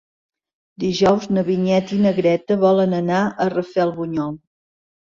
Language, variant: Catalan, Central